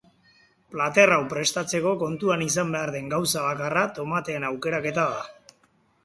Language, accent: Basque, Mendebalekoa (Araba, Bizkaia, Gipuzkoako mendebaleko herri batzuk)